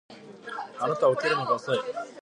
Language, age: Japanese, 19-29